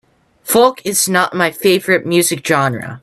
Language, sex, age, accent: English, male, under 19, United States English